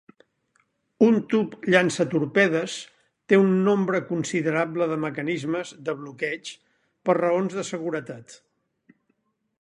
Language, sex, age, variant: Catalan, male, 70-79, Central